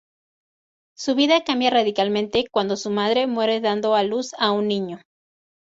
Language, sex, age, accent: Spanish, female, 19-29, México